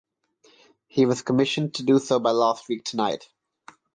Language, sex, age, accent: English, male, 19-29, India and South Asia (India, Pakistan, Sri Lanka)